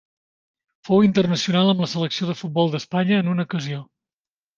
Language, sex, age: Catalan, male, 40-49